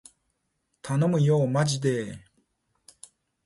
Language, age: Japanese, 40-49